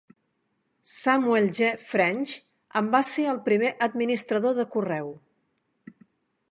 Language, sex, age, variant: Catalan, female, 50-59, Central